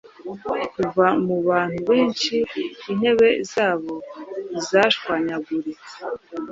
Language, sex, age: Kinyarwanda, female, 30-39